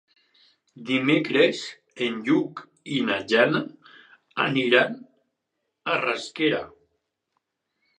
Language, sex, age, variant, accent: Catalan, male, 50-59, Valencià central, valencià